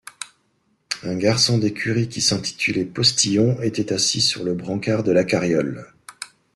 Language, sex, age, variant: French, male, 50-59, Français de métropole